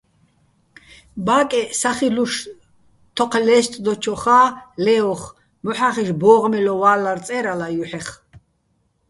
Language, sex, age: Bats, female, 30-39